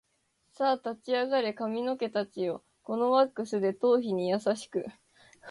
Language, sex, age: Japanese, female, 19-29